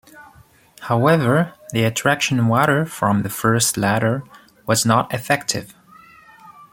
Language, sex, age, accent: English, male, 30-39, United States English